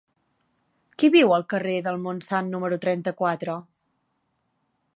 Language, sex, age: Catalan, female, 19-29